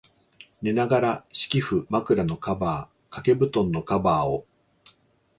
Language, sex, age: Japanese, male, 40-49